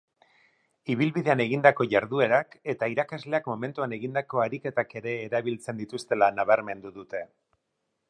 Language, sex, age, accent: Basque, male, 50-59, Erdialdekoa edo Nafarra (Gipuzkoa, Nafarroa)